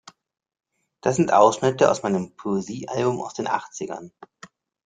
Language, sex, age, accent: German, male, 50-59, Deutschland Deutsch